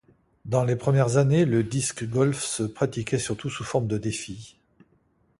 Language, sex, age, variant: French, male, 60-69, Français de métropole